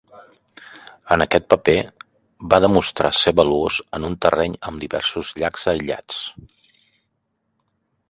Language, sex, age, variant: Catalan, male, 40-49, Central